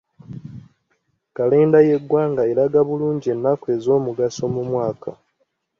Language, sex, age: Ganda, male, 19-29